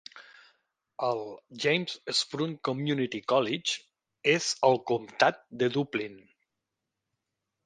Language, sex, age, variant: Catalan, male, 50-59, Central